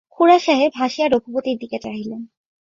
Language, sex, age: Bengali, female, 19-29